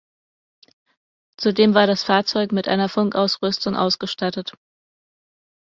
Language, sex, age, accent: German, female, 40-49, Deutschland Deutsch